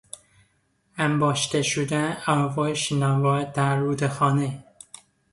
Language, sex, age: Persian, male, 30-39